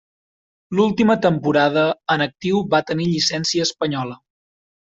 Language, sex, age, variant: Catalan, male, 19-29, Central